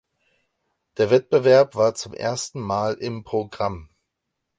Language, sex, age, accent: German, male, 30-39, Deutschland Deutsch